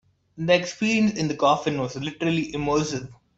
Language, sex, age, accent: English, male, 19-29, India and South Asia (India, Pakistan, Sri Lanka)